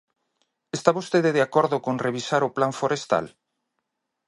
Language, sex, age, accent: Galician, male, 40-49, Normativo (estándar)